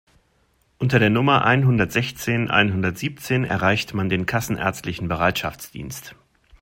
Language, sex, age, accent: German, male, 40-49, Deutschland Deutsch